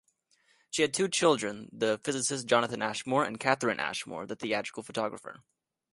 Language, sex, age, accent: English, male, under 19, United States English